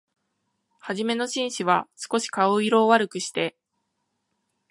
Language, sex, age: Japanese, female, 19-29